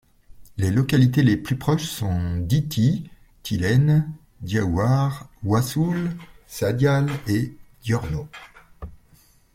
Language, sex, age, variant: French, male, 40-49, Français de métropole